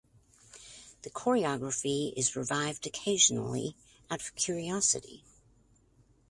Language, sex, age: English, female, 70-79